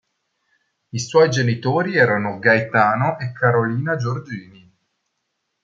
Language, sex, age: Italian, male, 30-39